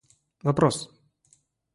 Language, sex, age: Russian, male, 19-29